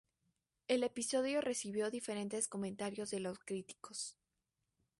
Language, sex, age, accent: Spanish, female, under 19, México